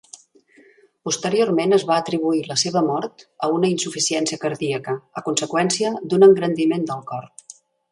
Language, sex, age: Catalan, female, 60-69